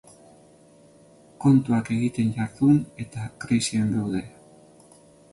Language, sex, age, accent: Basque, male, 50-59, Mendebalekoa (Araba, Bizkaia, Gipuzkoako mendebaleko herri batzuk)